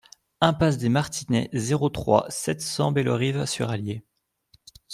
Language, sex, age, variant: French, male, 19-29, Français de métropole